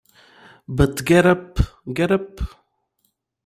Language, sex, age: English, male, 19-29